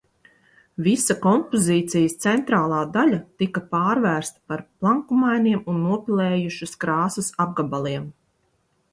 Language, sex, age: Latvian, female, 40-49